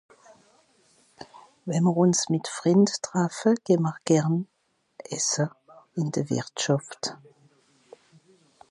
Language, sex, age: Swiss German, female, 50-59